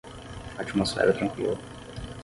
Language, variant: Portuguese, Portuguese (Brasil)